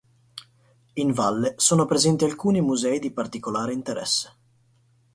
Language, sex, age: Italian, male, 19-29